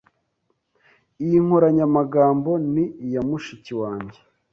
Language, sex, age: Kinyarwanda, male, 19-29